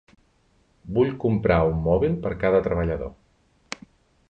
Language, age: Catalan, 40-49